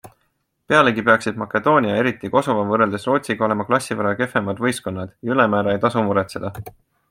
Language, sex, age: Estonian, male, 19-29